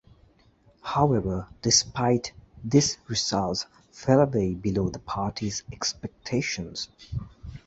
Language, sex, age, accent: English, male, 19-29, England English